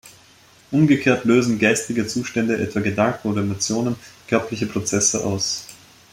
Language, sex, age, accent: German, male, 19-29, Österreichisches Deutsch